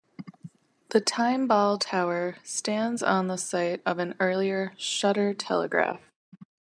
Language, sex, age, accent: English, female, 30-39, United States English